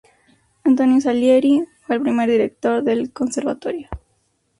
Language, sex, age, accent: Spanish, female, 19-29, México